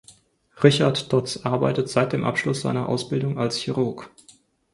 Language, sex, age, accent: German, male, 30-39, Deutschland Deutsch